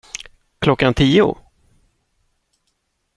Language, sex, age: Swedish, male, 50-59